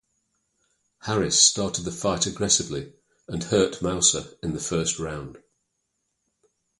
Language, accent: English, United States English